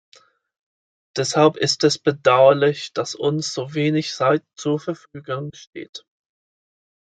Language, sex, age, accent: German, male, 19-29, Britisches Deutsch